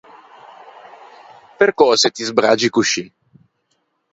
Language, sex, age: Ligurian, male, 30-39